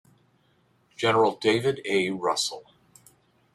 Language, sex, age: English, male, 50-59